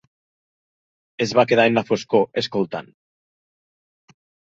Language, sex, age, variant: Catalan, male, 50-59, Nord-Occidental